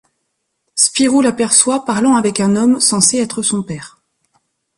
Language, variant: French, Français de métropole